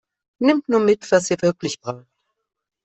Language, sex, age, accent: German, female, 50-59, Deutschland Deutsch